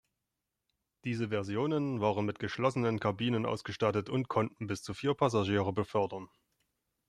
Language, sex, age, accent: German, male, 30-39, Deutschland Deutsch